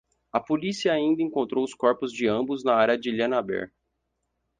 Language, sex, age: Portuguese, male, 19-29